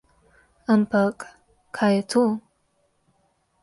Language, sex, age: Slovenian, female, 19-29